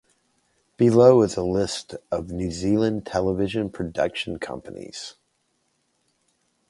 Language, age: English, 50-59